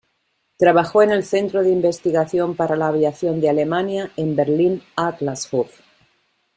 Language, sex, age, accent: Spanish, female, 50-59, España: Norte peninsular (Asturias, Castilla y León, Cantabria, País Vasco, Navarra, Aragón, La Rioja, Guadalajara, Cuenca)